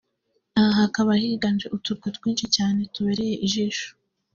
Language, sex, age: Kinyarwanda, female, under 19